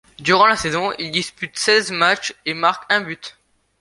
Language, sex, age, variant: French, male, under 19, Français de métropole